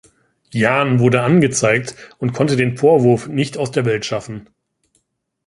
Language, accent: German, Deutschland Deutsch